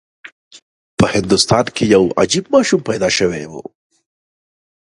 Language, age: Pashto, 30-39